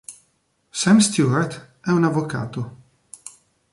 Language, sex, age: Italian, male, 40-49